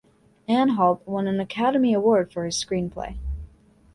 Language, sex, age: English, female, 19-29